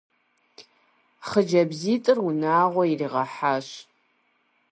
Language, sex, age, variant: Kabardian, female, 30-39, Адыгэбзэ (Къэбэрдей, Кирил, псоми зэдай)